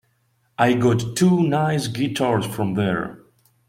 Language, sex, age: English, male, 30-39